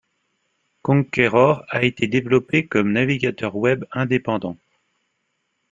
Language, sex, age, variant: French, male, 30-39, Français de métropole